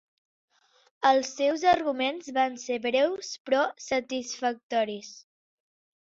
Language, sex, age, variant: Catalan, male, 40-49, Central